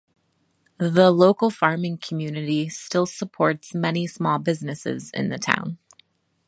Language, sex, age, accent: English, female, 40-49, United States English